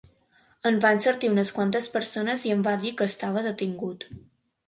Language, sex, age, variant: Catalan, female, under 19, Balear